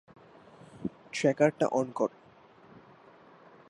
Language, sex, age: Bengali, male, under 19